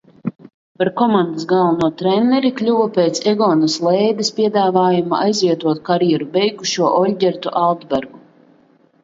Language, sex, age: Latvian, female, 40-49